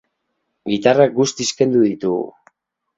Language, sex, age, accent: Basque, male, 40-49, Mendebalekoa (Araba, Bizkaia, Gipuzkoako mendebaleko herri batzuk)